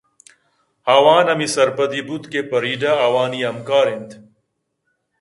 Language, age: Eastern Balochi, 30-39